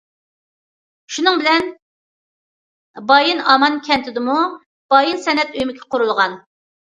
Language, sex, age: Uyghur, female, 40-49